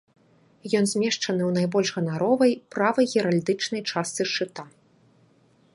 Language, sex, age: Belarusian, female, 19-29